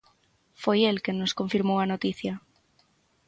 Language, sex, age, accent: Galician, female, 19-29, Central (gheada); Normativo (estándar)